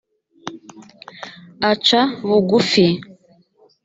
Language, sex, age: Kinyarwanda, female, 30-39